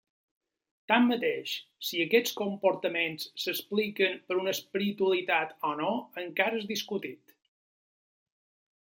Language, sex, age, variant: Catalan, male, 40-49, Balear